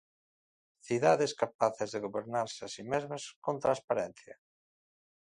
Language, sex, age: Galician, male, 50-59